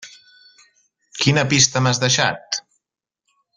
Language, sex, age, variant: Catalan, male, 40-49, Central